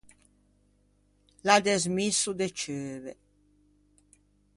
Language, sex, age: Ligurian, female, 60-69